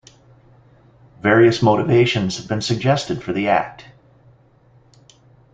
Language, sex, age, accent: English, male, 50-59, United States English